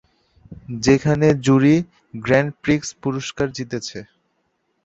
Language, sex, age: Bengali, male, 19-29